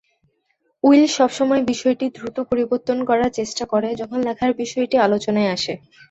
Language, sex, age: Bengali, female, 19-29